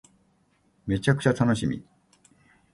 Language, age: Japanese, 60-69